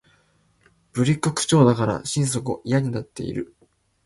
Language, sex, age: Japanese, male, 19-29